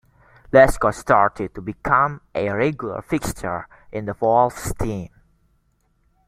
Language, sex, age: English, male, under 19